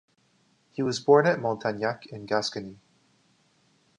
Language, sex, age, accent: English, male, 19-29, Canadian English